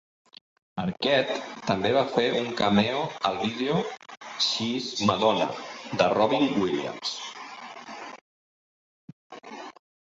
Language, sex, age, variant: Catalan, male, 50-59, Central